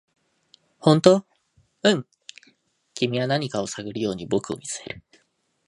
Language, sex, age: Japanese, male, 19-29